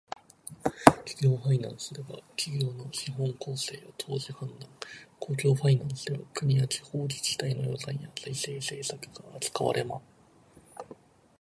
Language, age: Japanese, 19-29